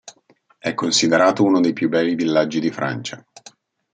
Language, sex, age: Italian, male, 40-49